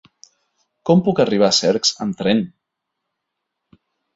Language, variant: Catalan, Central